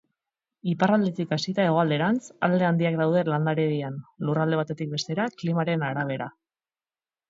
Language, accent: Basque, Erdialdekoa edo Nafarra (Gipuzkoa, Nafarroa)